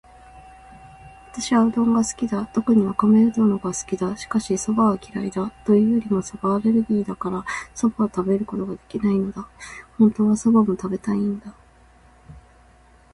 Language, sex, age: Japanese, female, 30-39